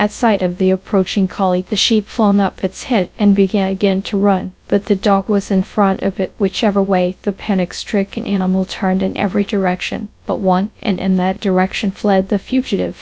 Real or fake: fake